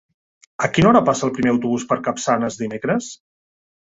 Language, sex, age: Catalan, male, 50-59